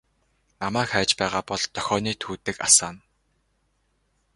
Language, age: Mongolian, 19-29